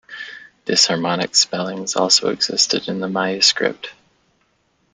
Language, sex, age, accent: English, male, 30-39, United States English